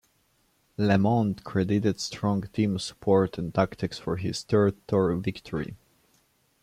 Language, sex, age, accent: English, male, 19-29, England English